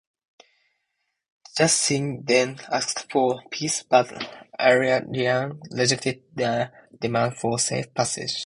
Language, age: English, 19-29